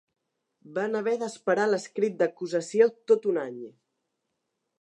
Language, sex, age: Catalan, male, 19-29